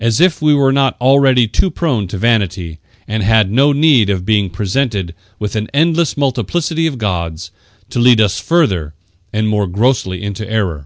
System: none